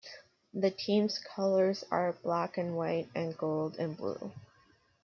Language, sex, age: English, female, 19-29